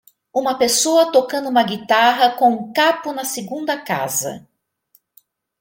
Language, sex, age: Portuguese, female, 50-59